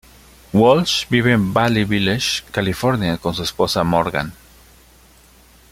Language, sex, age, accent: Spanish, male, 40-49, México